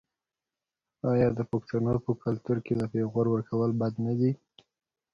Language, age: Pashto, under 19